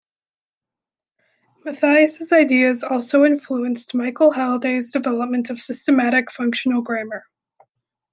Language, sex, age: English, female, under 19